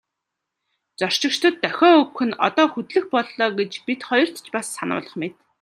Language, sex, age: Mongolian, female, 30-39